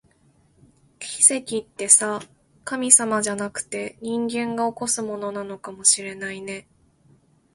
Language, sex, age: Japanese, female, 19-29